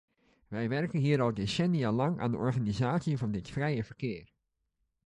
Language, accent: Dutch, Nederlands Nederlands